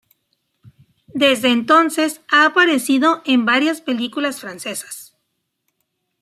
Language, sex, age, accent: Spanish, female, 40-49, México